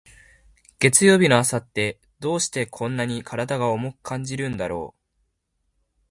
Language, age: Japanese, 19-29